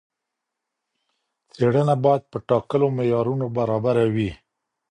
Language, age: Pashto, 50-59